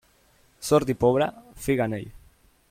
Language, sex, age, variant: Catalan, male, under 19, Central